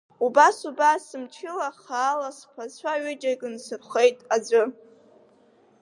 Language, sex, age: Abkhazian, female, under 19